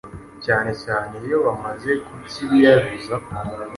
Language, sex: Kinyarwanda, male